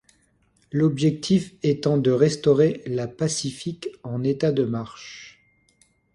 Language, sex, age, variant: French, male, 50-59, Français de métropole